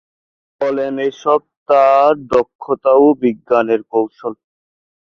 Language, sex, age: Bengali, male, 19-29